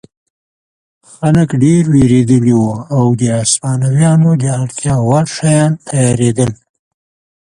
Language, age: Pashto, 70-79